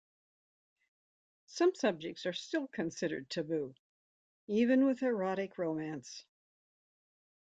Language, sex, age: English, female, 70-79